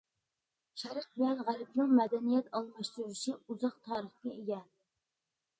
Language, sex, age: Uyghur, female, under 19